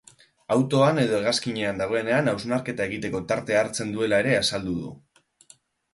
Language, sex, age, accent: Basque, male, 30-39, Mendebalekoa (Araba, Bizkaia, Gipuzkoako mendebaleko herri batzuk)